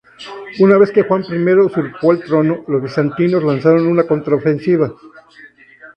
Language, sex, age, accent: Spanish, male, 50-59, México